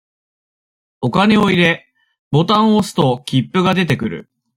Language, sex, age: Japanese, male, 30-39